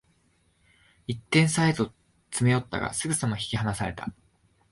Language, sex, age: Japanese, male, 19-29